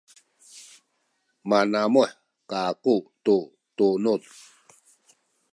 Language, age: Sakizaya, 60-69